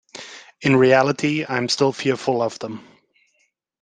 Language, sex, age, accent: English, male, 50-59, United States English